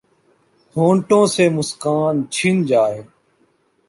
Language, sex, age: Urdu, male, 19-29